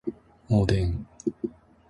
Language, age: Japanese, 30-39